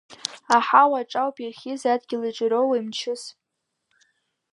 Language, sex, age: Abkhazian, female, under 19